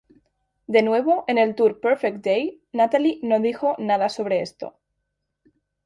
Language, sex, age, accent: Spanish, female, 19-29, España: Centro-Sur peninsular (Madrid, Toledo, Castilla-La Mancha)